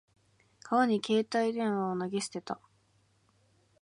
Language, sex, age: Japanese, female, 19-29